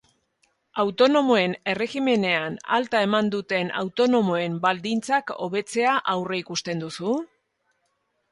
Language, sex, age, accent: Basque, female, 50-59, Erdialdekoa edo Nafarra (Gipuzkoa, Nafarroa)